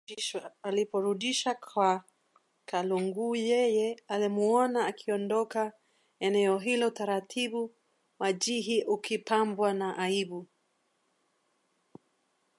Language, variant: Swahili, Kiswahili Sanifu (EA)